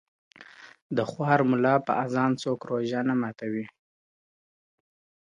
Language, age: Pashto, 19-29